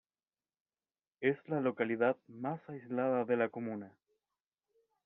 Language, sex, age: Spanish, male, 30-39